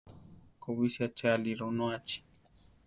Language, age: Central Tarahumara, 19-29